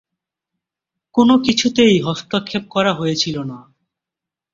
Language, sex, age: Bengali, male, 19-29